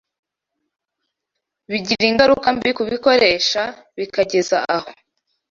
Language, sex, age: Kinyarwanda, female, 19-29